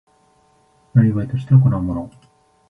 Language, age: Japanese, 19-29